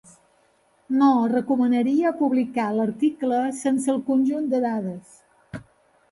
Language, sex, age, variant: Catalan, female, 50-59, Balear